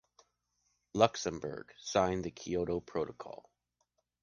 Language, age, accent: English, 30-39, Canadian English